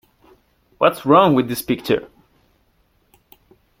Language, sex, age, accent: Spanish, male, 30-39, España: Norte peninsular (Asturias, Castilla y León, Cantabria, País Vasco, Navarra, Aragón, La Rioja, Guadalajara, Cuenca)